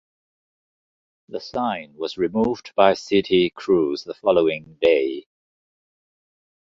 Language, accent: English, Singaporean English